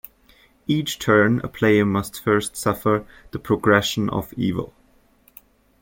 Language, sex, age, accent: English, male, 19-29, United States English